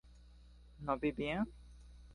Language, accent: Spanish, Caribe: Cuba, Venezuela, Puerto Rico, República Dominicana, Panamá, Colombia caribeña, México caribeño, Costa del golfo de México